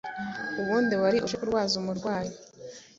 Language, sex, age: Kinyarwanda, female, 19-29